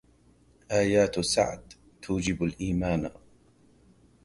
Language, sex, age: Arabic, male, 40-49